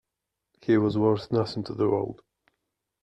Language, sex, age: English, male, 19-29